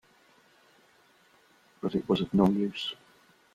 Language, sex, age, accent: English, male, 60-69, England English